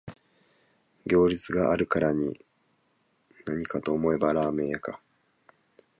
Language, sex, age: Japanese, male, 19-29